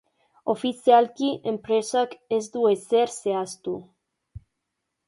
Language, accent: Basque, Erdialdekoa edo Nafarra (Gipuzkoa, Nafarroa)